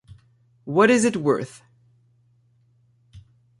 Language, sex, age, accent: English, male, 19-29, Canadian English